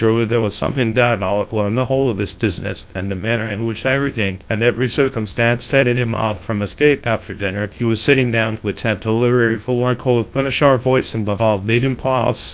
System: TTS, GlowTTS